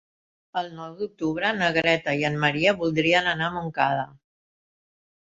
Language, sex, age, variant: Catalan, female, 70-79, Central